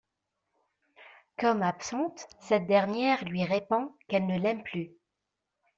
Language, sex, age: French, female, 19-29